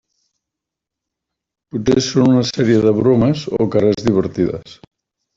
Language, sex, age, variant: Catalan, male, 50-59, Central